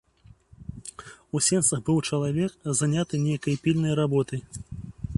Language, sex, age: Belarusian, male, 40-49